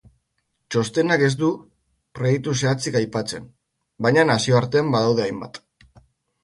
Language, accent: Basque, Mendebalekoa (Araba, Bizkaia, Gipuzkoako mendebaleko herri batzuk)